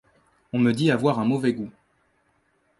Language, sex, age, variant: French, male, 19-29, Français de métropole